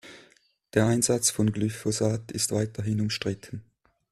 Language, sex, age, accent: German, male, 30-39, Schweizerdeutsch